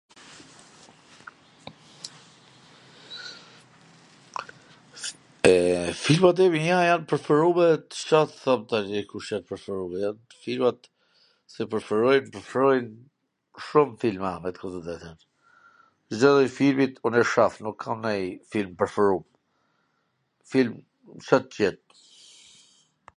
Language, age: Gheg Albanian, 40-49